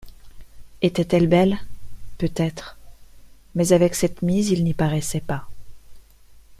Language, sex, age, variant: French, female, 40-49, Français de métropole